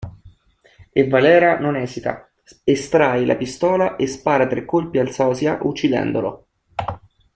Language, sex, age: Italian, male, 30-39